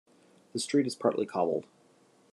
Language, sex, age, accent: English, male, 40-49, United States English